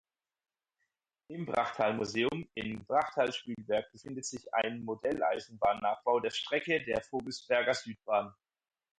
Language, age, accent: German, 30-39, Deutschland Deutsch